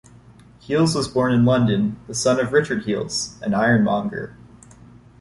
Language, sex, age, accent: English, male, 19-29, Canadian English